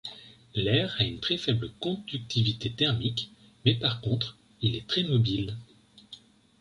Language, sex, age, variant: French, male, 30-39, Français de métropole